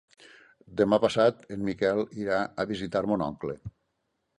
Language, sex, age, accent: Catalan, male, 60-69, valencià